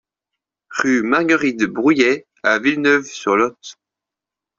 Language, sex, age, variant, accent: French, male, 30-39, Français d'Europe, Français de Suisse